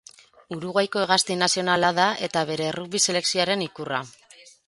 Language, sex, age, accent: Basque, female, 30-39, Mendebalekoa (Araba, Bizkaia, Gipuzkoako mendebaleko herri batzuk)